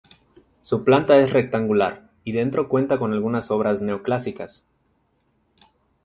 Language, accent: Spanish, México